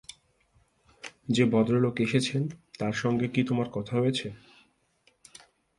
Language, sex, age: Bengali, male, 19-29